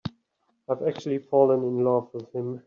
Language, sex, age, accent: English, male, 30-39, United States English